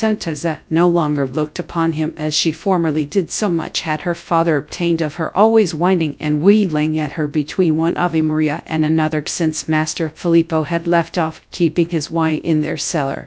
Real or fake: fake